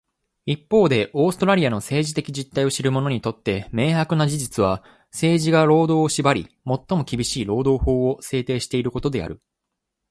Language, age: Japanese, 19-29